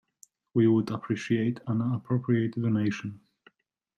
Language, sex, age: English, male, 30-39